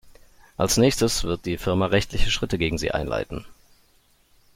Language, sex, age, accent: German, male, 30-39, Deutschland Deutsch